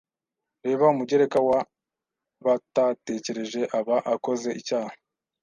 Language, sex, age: Kinyarwanda, male, 19-29